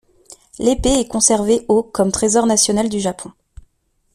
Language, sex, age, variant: French, female, 19-29, Français de métropole